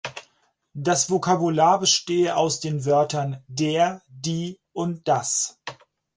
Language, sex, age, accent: German, male, 40-49, Deutschland Deutsch